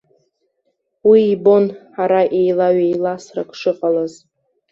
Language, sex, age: Abkhazian, female, under 19